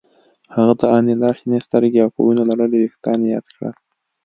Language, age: Pashto, 19-29